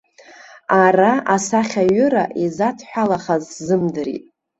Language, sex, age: Abkhazian, female, 40-49